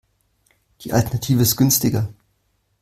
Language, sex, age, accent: German, male, 19-29, Deutschland Deutsch